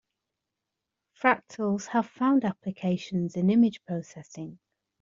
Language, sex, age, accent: English, female, 40-49, England English